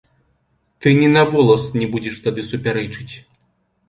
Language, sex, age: Belarusian, male, 40-49